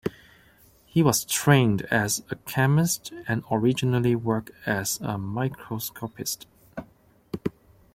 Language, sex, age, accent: English, male, 30-39, Hong Kong English